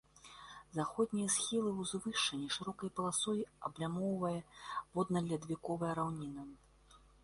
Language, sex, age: Belarusian, female, 30-39